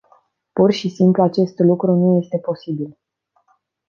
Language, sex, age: Romanian, female, 19-29